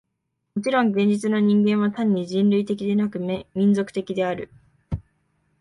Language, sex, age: Japanese, female, 19-29